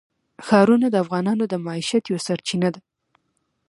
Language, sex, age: Pashto, female, 19-29